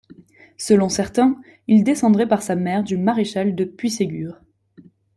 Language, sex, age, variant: French, female, 19-29, Français de métropole